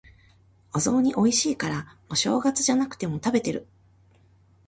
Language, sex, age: Japanese, female, 40-49